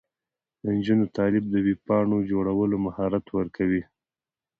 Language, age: Pashto, 19-29